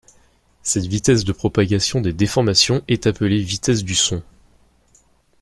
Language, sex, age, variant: French, male, under 19, Français de métropole